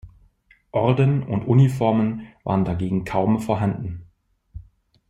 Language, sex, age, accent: German, male, 30-39, Deutschland Deutsch